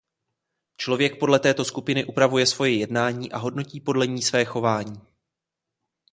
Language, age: Czech, 19-29